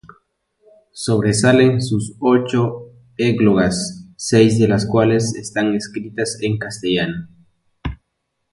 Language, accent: Spanish, Andino-Pacífico: Colombia, Perú, Ecuador, oeste de Bolivia y Venezuela andina